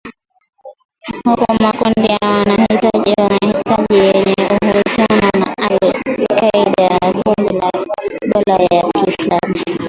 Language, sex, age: Swahili, female, 19-29